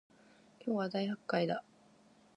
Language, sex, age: Japanese, female, 19-29